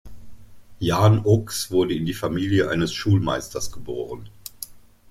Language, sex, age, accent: German, male, 40-49, Deutschland Deutsch